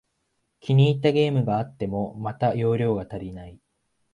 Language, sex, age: Japanese, male, 19-29